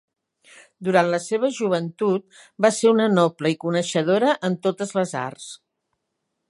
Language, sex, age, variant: Catalan, female, 60-69, Central